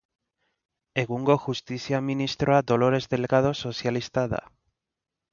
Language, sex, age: Basque, male, 30-39